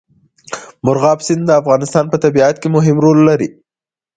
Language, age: Pashto, 19-29